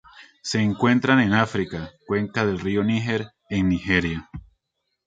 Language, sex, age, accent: Spanish, male, 30-39, Andino-Pacífico: Colombia, Perú, Ecuador, oeste de Bolivia y Venezuela andina